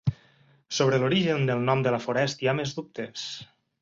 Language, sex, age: Catalan, male, 30-39